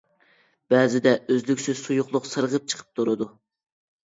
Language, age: Uyghur, 19-29